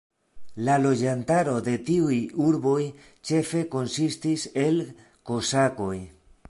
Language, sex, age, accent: Esperanto, male, 40-49, Internacia